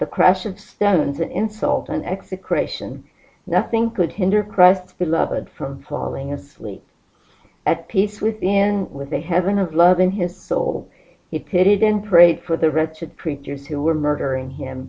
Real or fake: real